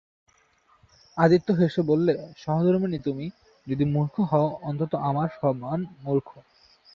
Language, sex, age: Bengali, male, 19-29